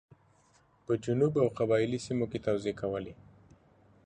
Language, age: Pashto, 30-39